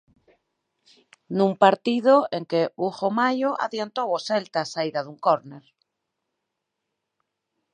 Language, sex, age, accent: Galician, female, 40-49, Atlántico (seseo e gheada)